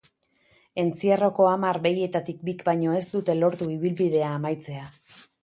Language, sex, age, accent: Basque, female, 30-39, Mendebalekoa (Araba, Bizkaia, Gipuzkoako mendebaleko herri batzuk)